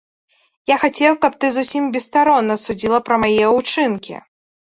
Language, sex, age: Belarusian, female, 19-29